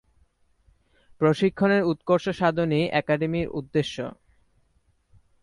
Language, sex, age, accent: Bengali, male, 19-29, Standard Bengali